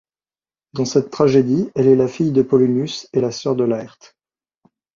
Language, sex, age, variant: French, male, 30-39, Français de métropole